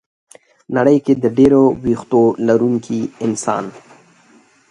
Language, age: Pashto, 19-29